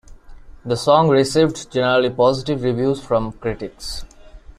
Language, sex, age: English, male, 19-29